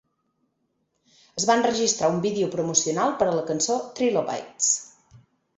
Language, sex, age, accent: Catalan, female, 30-39, Garrotxi